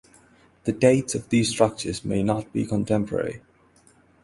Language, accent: English, England English; India and South Asia (India, Pakistan, Sri Lanka)